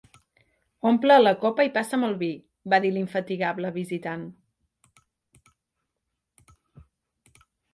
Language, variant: Catalan, Nord-Occidental